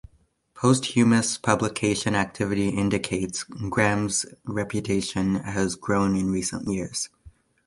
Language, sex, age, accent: English, male, 19-29, United States English